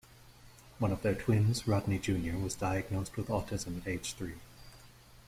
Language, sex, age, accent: English, male, 40-49, United States English